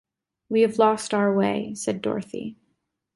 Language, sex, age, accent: English, female, 19-29, United States English